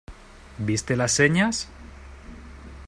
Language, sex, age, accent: Spanish, male, 30-39, España: Norte peninsular (Asturias, Castilla y León, Cantabria, País Vasco, Navarra, Aragón, La Rioja, Guadalajara, Cuenca)